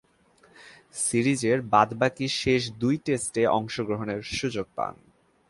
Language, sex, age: Bengali, male, 19-29